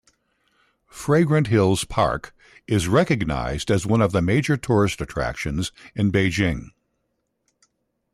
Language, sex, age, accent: English, male, 60-69, United States English